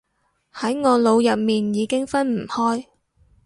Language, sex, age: Cantonese, female, 19-29